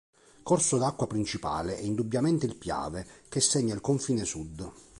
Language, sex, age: Italian, male, 40-49